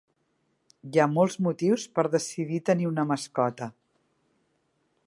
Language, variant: Catalan, Central